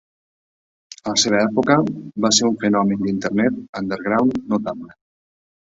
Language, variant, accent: Catalan, Nord-Occidental, Lleida